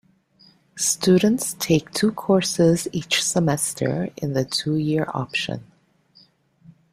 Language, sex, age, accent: English, female, 50-59, Canadian English